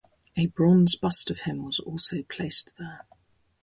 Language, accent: English, England English